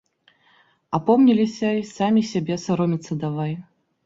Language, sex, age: Belarusian, female, 30-39